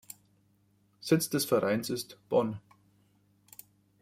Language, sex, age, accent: German, male, 30-39, Deutschland Deutsch